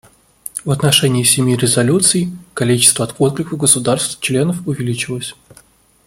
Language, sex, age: Russian, male, 19-29